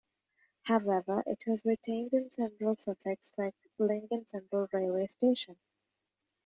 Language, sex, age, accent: English, female, 19-29, United States English